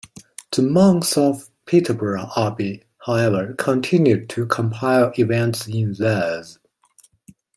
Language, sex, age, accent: English, male, 30-39, England English